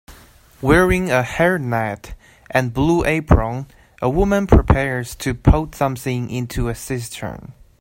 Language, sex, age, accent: English, male, 19-29, United States English